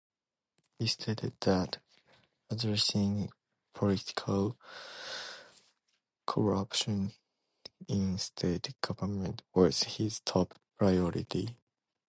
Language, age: English, 19-29